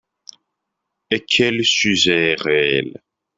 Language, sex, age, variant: French, male, 30-39, Français de métropole